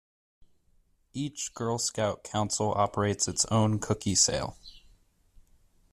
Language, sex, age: English, male, 19-29